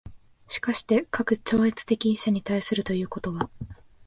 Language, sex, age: Japanese, female, 19-29